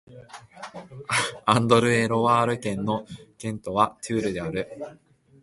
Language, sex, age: Japanese, male, 19-29